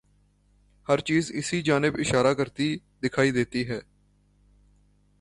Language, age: Urdu, 19-29